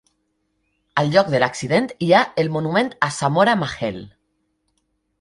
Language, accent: Catalan, valencià